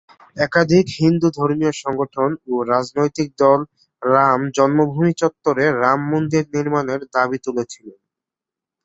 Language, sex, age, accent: Bengali, male, 19-29, Native